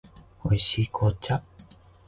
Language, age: Japanese, 19-29